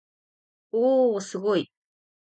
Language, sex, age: Japanese, female, under 19